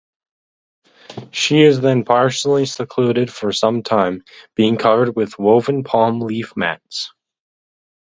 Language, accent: English, United States English